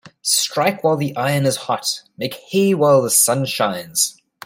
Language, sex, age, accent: English, male, 30-39, Southern African (South Africa, Zimbabwe, Namibia)